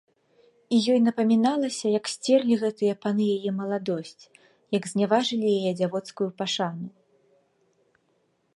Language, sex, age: Belarusian, female, 19-29